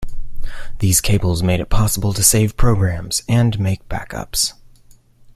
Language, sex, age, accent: English, male, 19-29, United States English